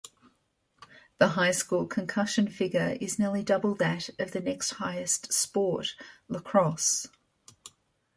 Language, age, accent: English, 50-59, Australian English